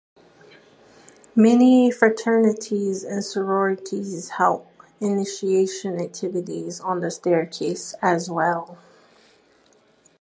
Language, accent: English, United States English